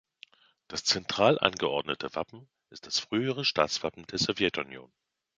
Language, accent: German, Deutschland Deutsch